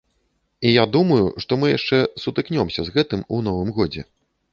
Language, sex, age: Belarusian, male, 40-49